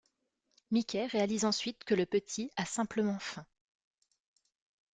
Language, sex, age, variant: French, female, 19-29, Français de métropole